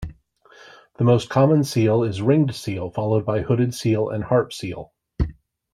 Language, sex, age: English, male, 40-49